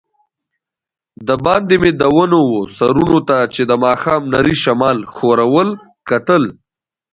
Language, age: Pashto, 19-29